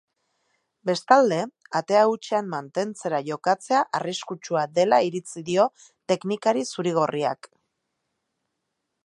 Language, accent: Basque, Erdialdekoa edo Nafarra (Gipuzkoa, Nafarroa)